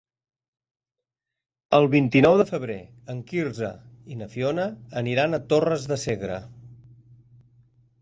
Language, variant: Catalan, Central